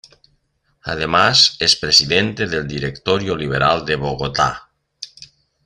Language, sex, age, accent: Spanish, male, 50-59, España: Norte peninsular (Asturias, Castilla y León, Cantabria, País Vasco, Navarra, Aragón, La Rioja, Guadalajara, Cuenca)